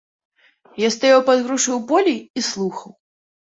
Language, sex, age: Belarusian, female, 19-29